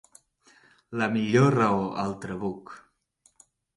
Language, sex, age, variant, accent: Catalan, male, 19-29, Balear, mallorquí